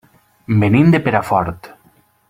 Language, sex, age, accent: Catalan, male, 19-29, valencià